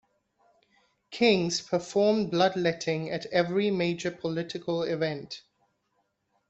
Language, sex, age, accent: English, male, 19-29, India and South Asia (India, Pakistan, Sri Lanka)